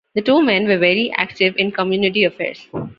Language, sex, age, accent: English, female, 19-29, India and South Asia (India, Pakistan, Sri Lanka)